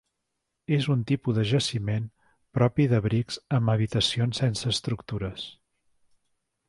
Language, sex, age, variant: Catalan, male, 50-59, Central